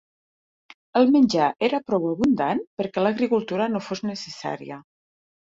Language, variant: Catalan, Septentrional